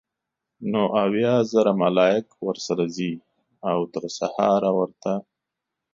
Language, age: Pashto, 50-59